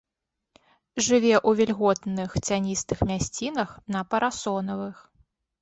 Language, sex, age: Belarusian, female, 30-39